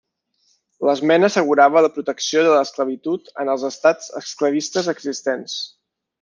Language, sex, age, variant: Catalan, male, 30-39, Balear